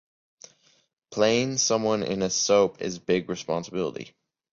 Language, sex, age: English, male, under 19